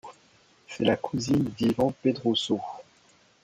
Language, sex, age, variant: French, male, 40-49, Français de métropole